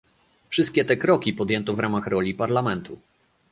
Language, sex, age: Polish, male, 30-39